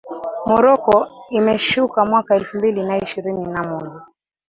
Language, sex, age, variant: Swahili, female, 19-29, Kiswahili cha Bara ya Kenya